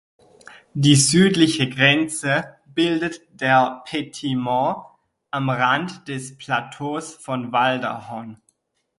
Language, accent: German, Deutschland Deutsch